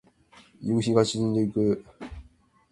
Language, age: Japanese, 19-29